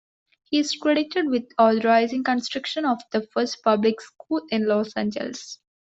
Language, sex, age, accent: English, female, 19-29, India and South Asia (India, Pakistan, Sri Lanka)